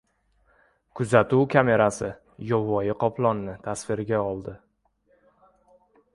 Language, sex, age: Uzbek, male, 19-29